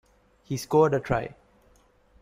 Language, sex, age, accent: English, male, 19-29, United States English